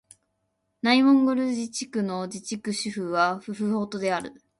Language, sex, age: Japanese, female, 19-29